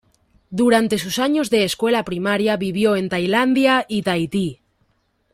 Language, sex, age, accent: Spanish, female, 19-29, España: Centro-Sur peninsular (Madrid, Toledo, Castilla-La Mancha)